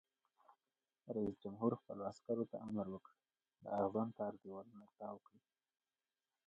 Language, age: Pashto, 19-29